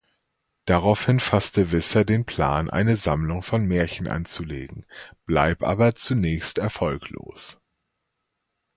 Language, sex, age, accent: German, male, 30-39, Deutschland Deutsch